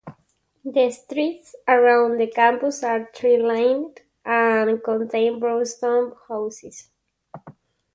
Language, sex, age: English, male, 19-29